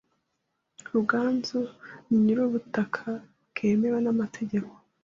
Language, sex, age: Kinyarwanda, female, 30-39